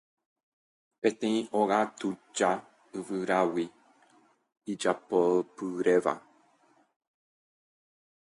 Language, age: Guarani, 30-39